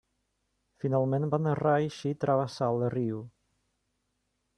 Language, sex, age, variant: Catalan, male, 30-39, Central